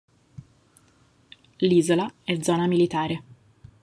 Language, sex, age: Italian, female, 30-39